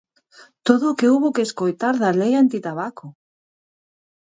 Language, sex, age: Galician, female, 40-49